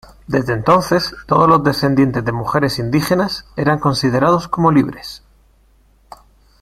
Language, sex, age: Spanish, male, 40-49